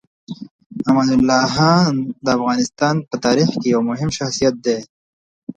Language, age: Pashto, 19-29